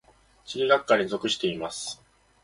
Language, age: Japanese, 19-29